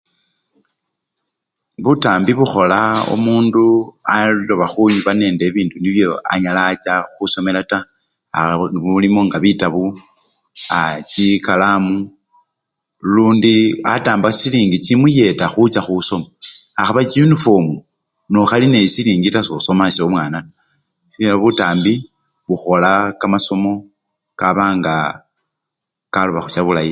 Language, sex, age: Luyia, male, 60-69